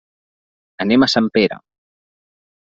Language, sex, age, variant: Catalan, male, 30-39, Central